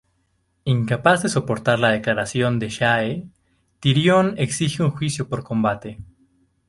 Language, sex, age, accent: Spanish, male, 19-29, México